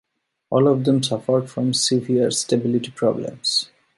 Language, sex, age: English, male, 40-49